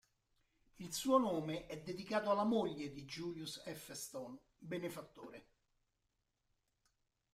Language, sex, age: Italian, male, 60-69